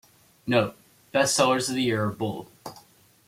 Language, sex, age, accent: English, male, under 19, United States English